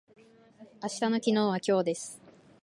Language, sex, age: Japanese, female, under 19